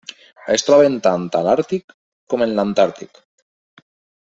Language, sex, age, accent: Catalan, male, 30-39, valencià